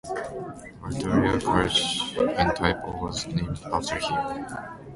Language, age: English, 19-29